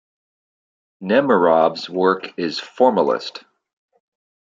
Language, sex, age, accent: English, male, 50-59, United States English